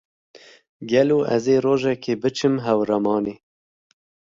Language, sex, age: Kurdish, male, 30-39